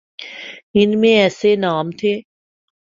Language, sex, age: Urdu, male, 19-29